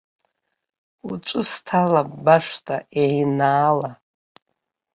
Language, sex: Abkhazian, female